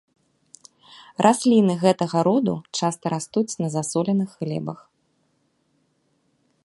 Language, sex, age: Belarusian, female, 40-49